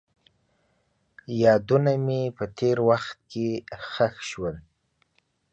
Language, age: Pashto, 19-29